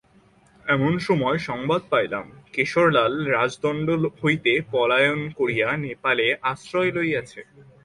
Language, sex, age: Bengali, male, 19-29